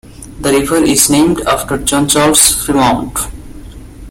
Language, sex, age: English, male, 19-29